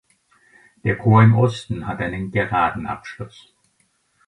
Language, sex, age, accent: German, male, 60-69, Österreichisches Deutsch